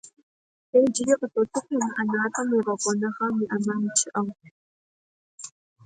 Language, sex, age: Russian, female, 30-39